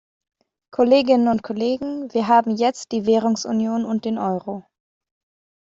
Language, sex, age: German, female, under 19